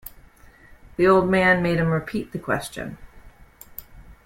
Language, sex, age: English, female, 40-49